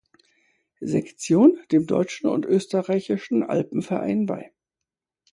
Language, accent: German, Deutschland Deutsch